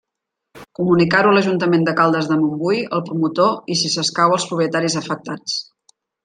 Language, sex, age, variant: Catalan, female, 50-59, Central